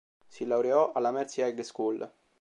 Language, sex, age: Italian, male, 19-29